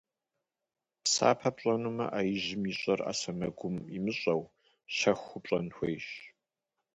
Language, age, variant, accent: Kabardian, 40-49, Адыгэбзэ (Къэбэрдей, Кирил, псоми зэдай), Джылэхъстэней (Gilahsteney)